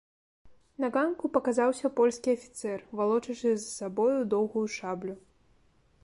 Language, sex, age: Belarusian, female, 19-29